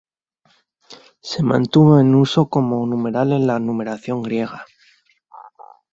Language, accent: Spanish, España: Centro-Sur peninsular (Madrid, Toledo, Castilla-La Mancha)